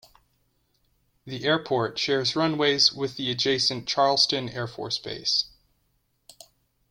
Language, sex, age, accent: English, male, 19-29, United States English